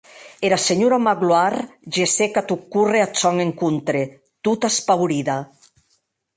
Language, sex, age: Occitan, female, 60-69